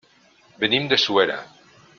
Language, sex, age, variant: Catalan, male, 60-69, Nord-Occidental